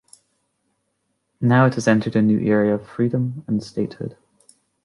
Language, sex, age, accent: English, female, 19-29, Scottish English